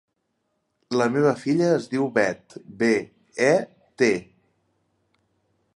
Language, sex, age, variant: Catalan, male, 19-29, Septentrional